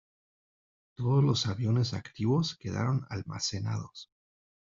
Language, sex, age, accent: Spanish, male, 40-49, México